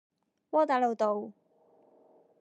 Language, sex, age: Cantonese, female, 30-39